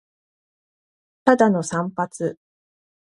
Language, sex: Japanese, female